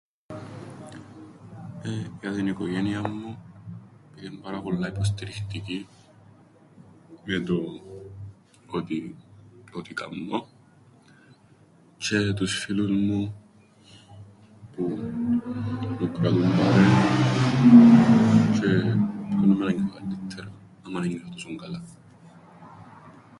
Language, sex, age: Greek, male, 19-29